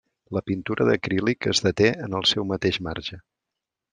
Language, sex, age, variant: Catalan, male, 40-49, Central